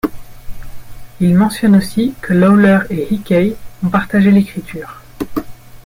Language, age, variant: French, 30-39, Français de métropole